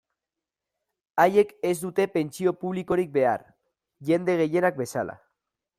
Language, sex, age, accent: Basque, male, 19-29, Mendebalekoa (Araba, Bizkaia, Gipuzkoako mendebaleko herri batzuk)